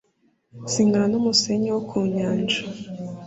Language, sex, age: Kinyarwanda, female, 19-29